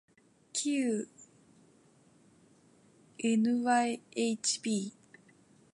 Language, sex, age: Japanese, female, 19-29